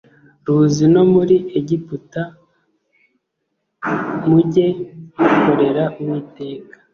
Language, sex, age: Kinyarwanda, male, 30-39